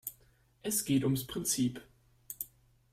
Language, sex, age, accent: German, male, under 19, Deutschland Deutsch